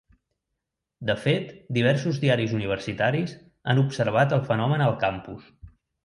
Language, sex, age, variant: Catalan, male, 40-49, Central